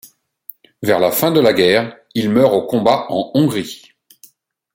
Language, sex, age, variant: French, male, 40-49, Français de métropole